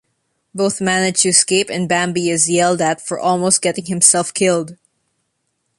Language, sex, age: English, female, 19-29